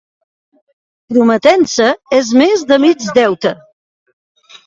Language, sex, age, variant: Catalan, female, 50-59, Central